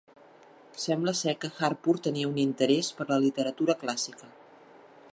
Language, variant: Catalan, Central